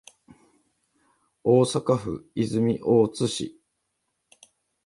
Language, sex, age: Japanese, male, 40-49